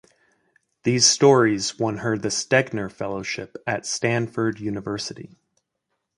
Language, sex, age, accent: English, male, 30-39, United States English